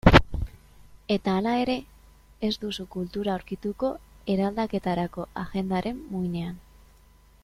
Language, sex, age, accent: Basque, female, 19-29, Mendebalekoa (Araba, Bizkaia, Gipuzkoako mendebaleko herri batzuk)